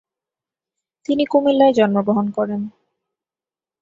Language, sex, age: Bengali, female, 19-29